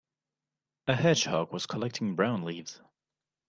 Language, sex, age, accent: English, male, 19-29, United States English